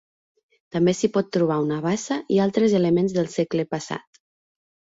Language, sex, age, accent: Catalan, female, 19-29, central; nord-occidental